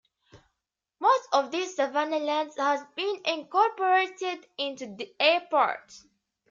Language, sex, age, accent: English, female, 19-29, United States English